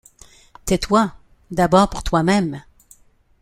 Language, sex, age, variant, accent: French, female, 70-79, Français d'Amérique du Nord, Français du Canada